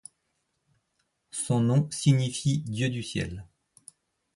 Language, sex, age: French, male, 50-59